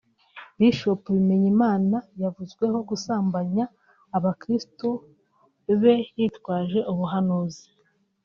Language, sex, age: Kinyarwanda, female, 19-29